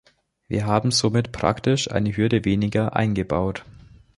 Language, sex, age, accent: German, male, under 19, Deutschland Deutsch